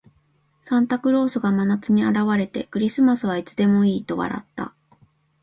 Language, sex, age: Japanese, female, 40-49